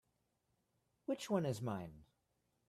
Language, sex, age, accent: English, female, 30-39, United States English